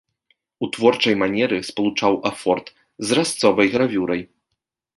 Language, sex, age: Belarusian, male, 19-29